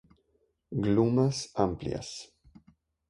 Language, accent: Spanish, Andino-Pacífico: Colombia, Perú, Ecuador, oeste de Bolivia y Venezuela andina